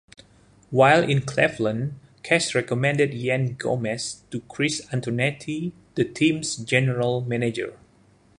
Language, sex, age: English, male, 40-49